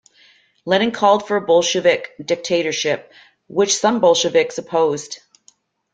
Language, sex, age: English, female, 50-59